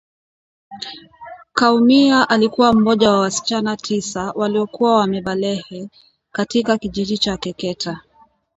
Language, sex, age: Swahili, female, 30-39